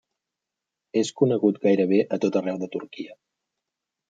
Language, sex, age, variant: Catalan, male, 30-39, Central